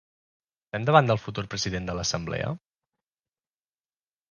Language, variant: Catalan, Central